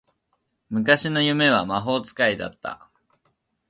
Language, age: Japanese, 19-29